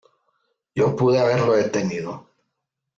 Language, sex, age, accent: Spanish, male, under 19, México